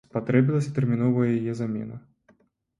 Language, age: Belarusian, 19-29